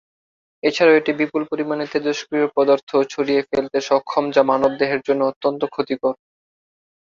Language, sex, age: Bengali, male, 19-29